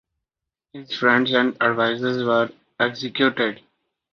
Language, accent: English, India and South Asia (India, Pakistan, Sri Lanka)